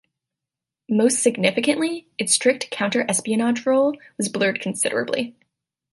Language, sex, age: English, female, 19-29